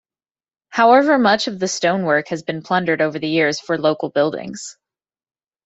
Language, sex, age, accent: English, female, 19-29, United States English